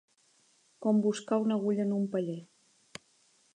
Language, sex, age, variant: Catalan, female, 40-49, Central